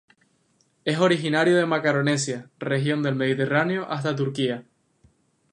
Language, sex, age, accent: Spanish, male, 19-29, España: Islas Canarias